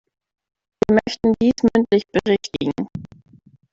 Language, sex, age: German, female, 19-29